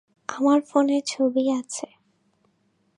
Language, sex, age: Bengali, female, 19-29